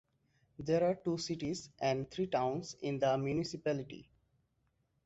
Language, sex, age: English, male, 19-29